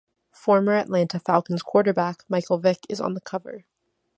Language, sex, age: English, female, 19-29